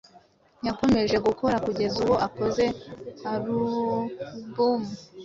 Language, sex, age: Kinyarwanda, female, 19-29